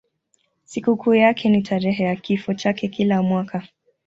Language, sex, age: Swahili, female, 19-29